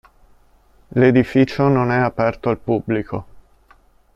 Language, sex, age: Italian, male, 30-39